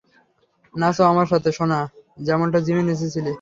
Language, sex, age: Bengali, male, under 19